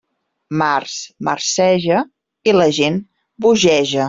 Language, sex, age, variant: Catalan, female, 40-49, Central